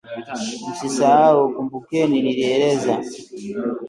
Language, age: Swahili, 19-29